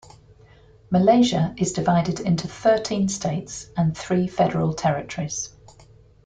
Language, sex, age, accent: English, female, 50-59, England English